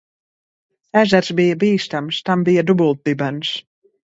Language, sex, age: Latvian, female, 30-39